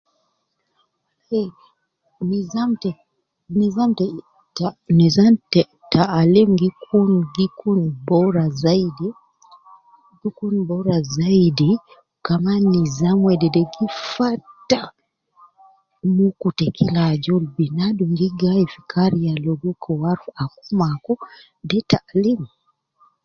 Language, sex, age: Nubi, female, 50-59